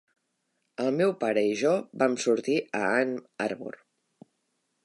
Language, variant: Catalan, Central